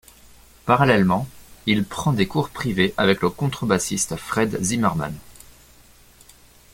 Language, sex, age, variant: French, male, 19-29, Français de métropole